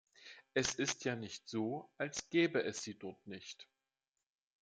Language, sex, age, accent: German, male, 40-49, Deutschland Deutsch